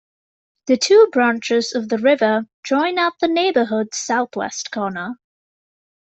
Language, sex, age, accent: English, female, 19-29, England English